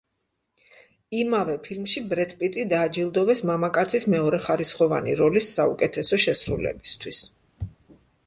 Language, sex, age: Georgian, female, 60-69